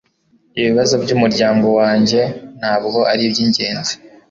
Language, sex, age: Kinyarwanda, male, 19-29